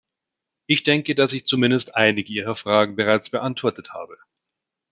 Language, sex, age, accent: German, male, 30-39, Deutschland Deutsch